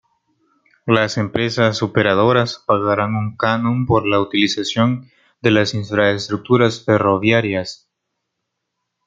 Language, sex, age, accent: Spanish, male, 19-29, América central